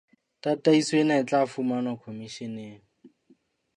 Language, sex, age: Southern Sotho, male, 30-39